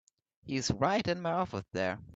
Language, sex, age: English, male, under 19